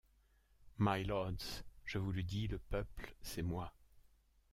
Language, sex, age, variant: French, male, 60-69, Français de métropole